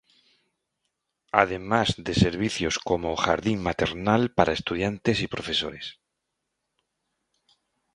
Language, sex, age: Spanish, male, 50-59